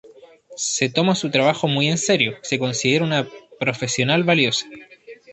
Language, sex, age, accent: Spanish, male, 30-39, Chileno: Chile, Cuyo